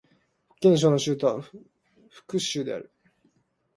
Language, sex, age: Japanese, male, 19-29